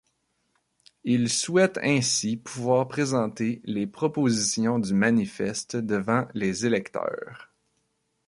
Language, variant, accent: French, Français d'Amérique du Nord, Français du Canada